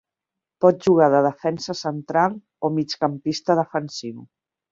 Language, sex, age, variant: Catalan, female, 40-49, Central